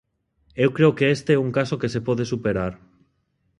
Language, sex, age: Galician, male, 19-29